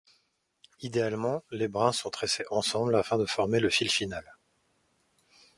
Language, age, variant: French, 40-49, Français de métropole